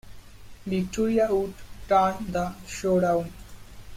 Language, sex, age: English, male, 19-29